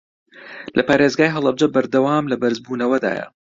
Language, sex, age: Central Kurdish, male, 19-29